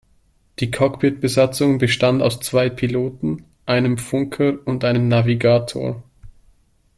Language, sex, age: German, male, 30-39